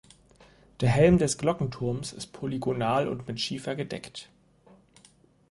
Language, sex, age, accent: German, male, 19-29, Deutschland Deutsch